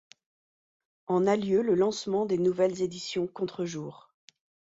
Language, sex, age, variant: French, female, 40-49, Français de métropole